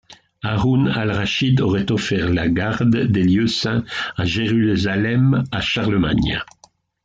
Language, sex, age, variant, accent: French, male, 80-89, Français d'Europe, Français de Suisse